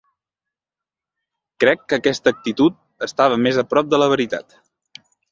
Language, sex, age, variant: Catalan, male, 30-39, Central